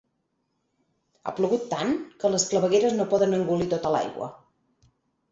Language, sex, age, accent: Catalan, female, 30-39, Garrotxi